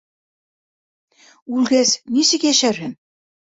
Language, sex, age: Bashkir, female, 60-69